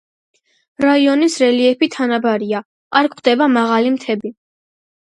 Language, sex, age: Georgian, female, under 19